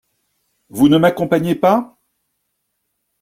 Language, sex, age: French, male, 50-59